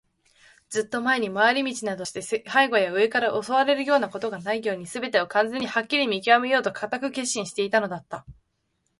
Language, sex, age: Japanese, female, 19-29